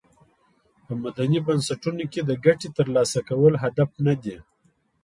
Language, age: Pashto, 30-39